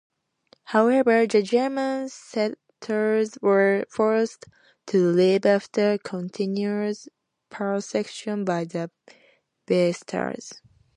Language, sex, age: English, female, 19-29